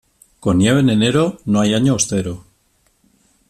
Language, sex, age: Spanish, male, 40-49